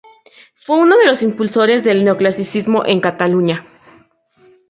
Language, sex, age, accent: Spanish, female, 19-29, México